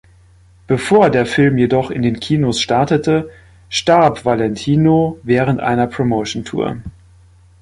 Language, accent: German, Deutschland Deutsch